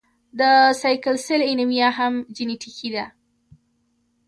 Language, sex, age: Pashto, female, under 19